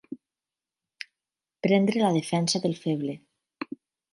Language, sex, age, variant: Catalan, female, 40-49, Nord-Occidental